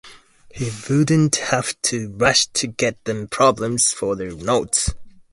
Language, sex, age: English, male, 19-29